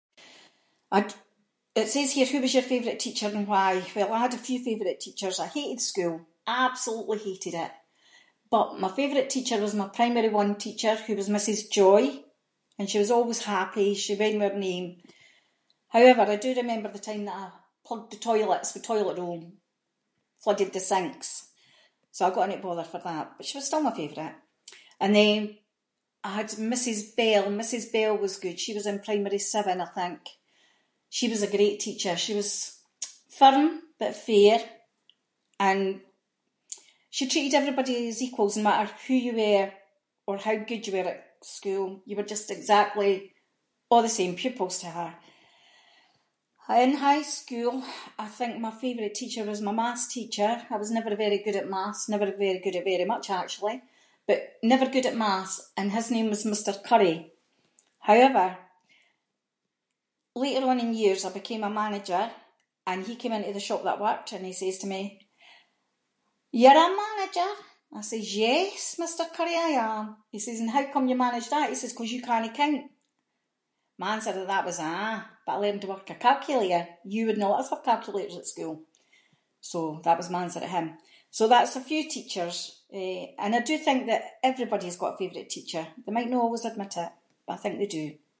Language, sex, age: Scots, female, 50-59